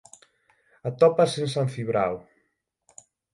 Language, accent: Galician, Atlántico (seseo e gheada); Normativo (estándar)